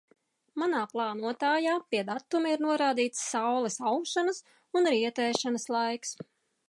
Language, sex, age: Latvian, female, 40-49